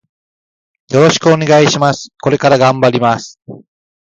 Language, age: Japanese, 50-59